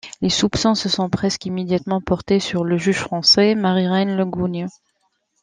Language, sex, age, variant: French, female, 30-39, Français de métropole